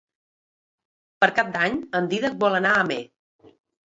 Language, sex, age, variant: Catalan, female, 40-49, Central